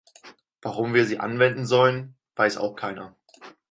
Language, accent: German, Deutschland Deutsch